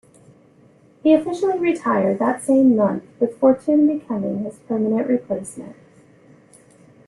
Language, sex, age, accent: English, female, 50-59, United States English